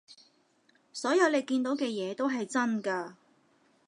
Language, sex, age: Cantonese, female, 40-49